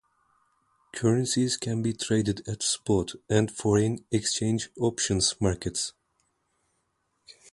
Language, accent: English, United States English; Turkish English